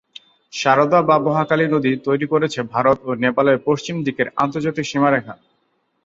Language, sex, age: Bengali, male, 19-29